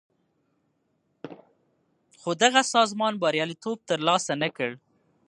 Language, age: Pashto, 30-39